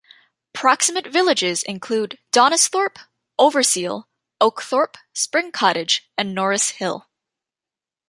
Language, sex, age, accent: English, female, 19-29, United States English